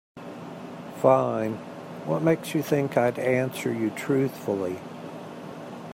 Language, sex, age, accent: English, male, 50-59, United States English